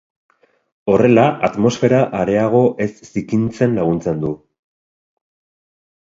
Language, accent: Basque, Erdialdekoa edo Nafarra (Gipuzkoa, Nafarroa)